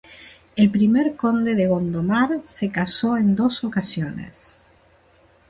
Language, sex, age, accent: Spanish, female, 60-69, Rioplatense: Argentina, Uruguay, este de Bolivia, Paraguay